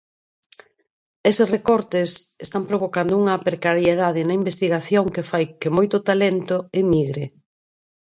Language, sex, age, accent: Galician, female, 50-59, Normativo (estándar)